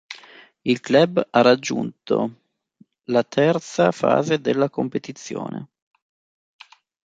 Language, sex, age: Italian, male, 30-39